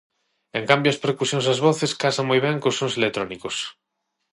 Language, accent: Galician, Central (gheada); Normativo (estándar); Neofalante